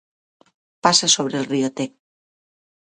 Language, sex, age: Spanish, female, 40-49